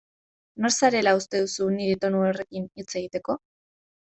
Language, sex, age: Basque, female, 19-29